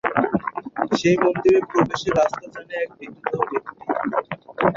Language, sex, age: Bengali, male, 19-29